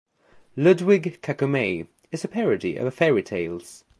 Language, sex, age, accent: English, male, under 19, England English